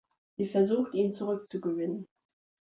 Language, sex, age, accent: German, male, under 19, Deutschland Deutsch